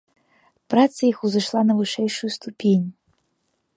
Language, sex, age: Belarusian, female, under 19